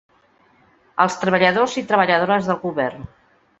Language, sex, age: Catalan, female, 60-69